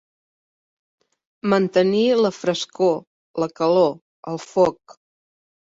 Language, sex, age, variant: Catalan, female, 50-59, Central